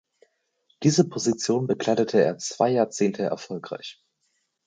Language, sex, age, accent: German, female, under 19, Deutschland Deutsch